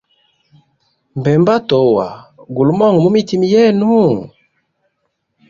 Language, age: Hemba, 19-29